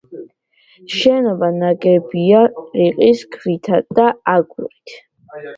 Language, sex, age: Georgian, female, under 19